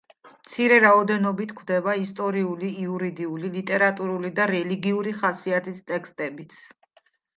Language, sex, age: Georgian, female, 40-49